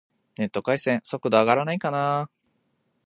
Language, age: Japanese, 19-29